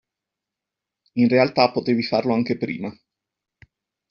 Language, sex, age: Italian, male, 50-59